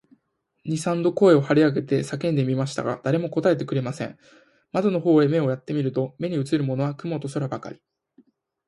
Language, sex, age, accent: Japanese, male, 19-29, 標準語